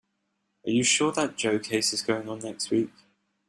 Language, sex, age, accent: English, male, 19-29, England English